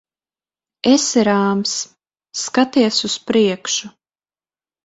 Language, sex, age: Latvian, female, 19-29